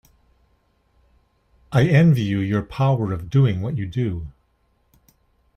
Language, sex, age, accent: English, male, 50-59, Canadian English